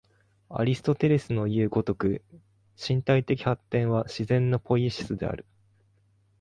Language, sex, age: Japanese, male, 19-29